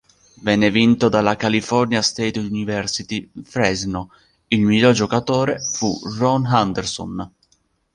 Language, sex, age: Italian, male, 19-29